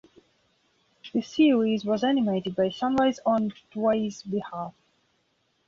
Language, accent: English, England English